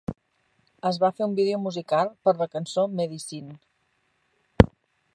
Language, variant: Catalan, Central